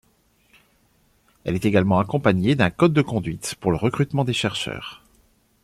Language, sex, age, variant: French, male, 40-49, Français de métropole